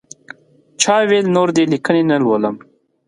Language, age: Pashto, 30-39